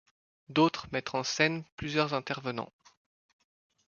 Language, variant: French, Français de métropole